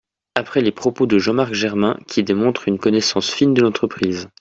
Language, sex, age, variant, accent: French, male, 19-29, Français d'Europe, Français de Suisse